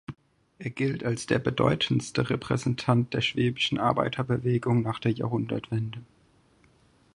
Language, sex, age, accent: German, male, 19-29, Deutschland Deutsch